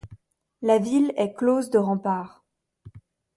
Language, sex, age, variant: French, female, 30-39, Français de métropole